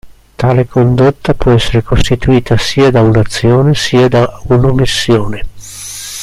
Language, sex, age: Italian, male, 60-69